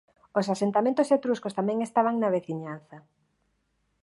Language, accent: Galician, Normativo (estándar)